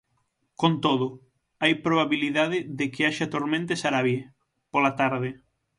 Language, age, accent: Galician, 19-29, Normativo (estándar)